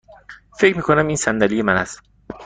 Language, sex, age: Persian, male, 19-29